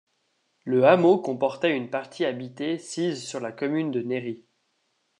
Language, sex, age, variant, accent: French, male, under 19, Français d'Europe, Français de Suisse